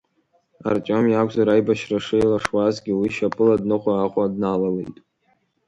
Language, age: Abkhazian, under 19